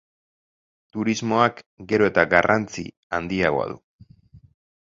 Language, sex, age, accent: Basque, male, 30-39, Mendebalekoa (Araba, Bizkaia, Gipuzkoako mendebaleko herri batzuk)